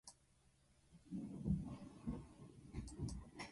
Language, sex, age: Japanese, female, under 19